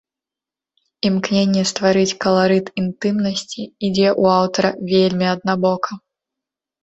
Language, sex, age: Belarusian, female, 19-29